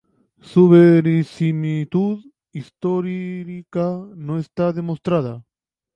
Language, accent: Spanish, Chileno: Chile, Cuyo